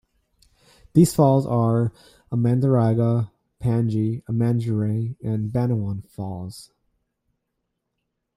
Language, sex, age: English, male, 30-39